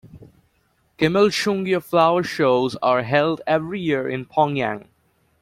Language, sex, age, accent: English, male, 19-29, United States English